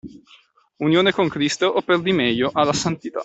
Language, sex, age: Italian, male, 19-29